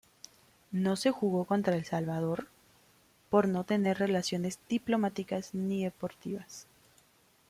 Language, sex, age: Spanish, female, 19-29